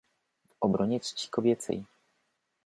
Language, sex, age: Polish, male, 30-39